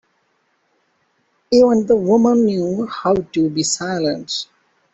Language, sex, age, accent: English, male, 30-39, India and South Asia (India, Pakistan, Sri Lanka)